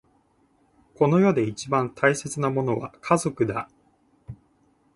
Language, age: Japanese, 19-29